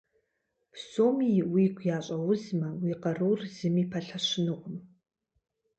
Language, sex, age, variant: Kabardian, female, 40-49, Адыгэбзэ (Къэбэрдей, Кирил, Урысей)